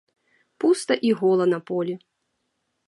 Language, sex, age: Belarusian, female, 30-39